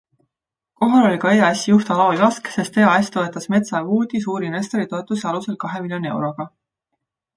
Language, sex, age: Estonian, female, 30-39